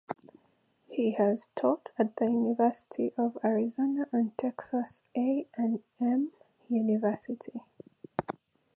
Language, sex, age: English, female, 19-29